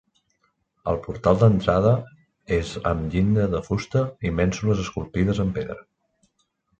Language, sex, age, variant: Catalan, male, 30-39, Septentrional